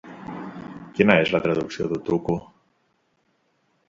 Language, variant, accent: Catalan, Central, central